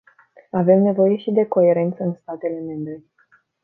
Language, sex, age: Romanian, female, 19-29